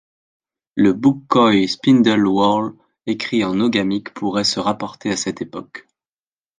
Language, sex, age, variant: French, male, 19-29, Français de métropole